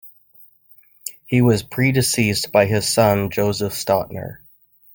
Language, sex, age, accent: English, male, 30-39, United States English